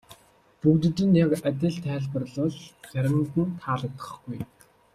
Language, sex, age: Mongolian, male, 19-29